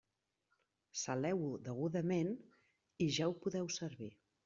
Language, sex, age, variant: Catalan, female, 40-49, Central